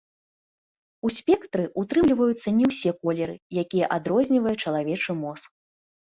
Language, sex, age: Belarusian, female, 19-29